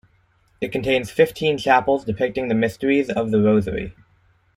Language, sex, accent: English, male, United States English